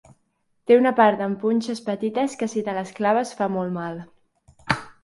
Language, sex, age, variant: Catalan, female, 40-49, Central